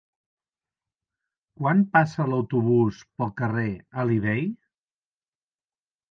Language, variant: Catalan, Nord-Occidental